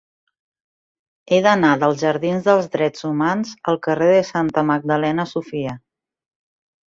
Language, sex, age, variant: Catalan, female, 40-49, Central